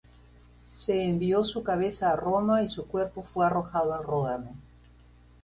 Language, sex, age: Spanish, female, 60-69